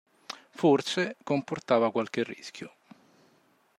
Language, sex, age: Italian, male, 40-49